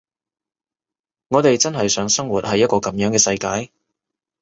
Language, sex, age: Cantonese, male, 19-29